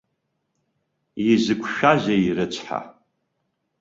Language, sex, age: Abkhazian, male, 50-59